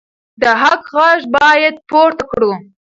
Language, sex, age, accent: Pashto, female, under 19, کندهاری لهجه